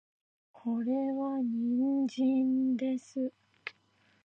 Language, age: Japanese, 19-29